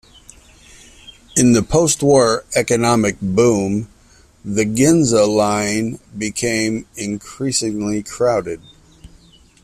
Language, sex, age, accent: English, male, 50-59, United States English